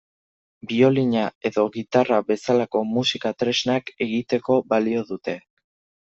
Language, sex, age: Basque, male, under 19